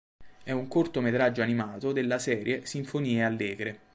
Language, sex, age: Italian, male, 19-29